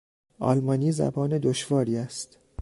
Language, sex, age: Persian, male, 30-39